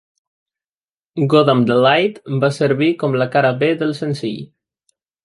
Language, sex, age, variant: Catalan, male, 19-29, Central